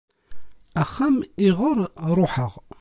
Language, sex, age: Kabyle, male, 30-39